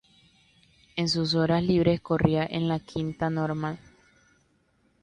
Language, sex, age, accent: Spanish, female, under 19, Caribe: Cuba, Venezuela, Puerto Rico, República Dominicana, Panamá, Colombia caribeña, México caribeño, Costa del golfo de México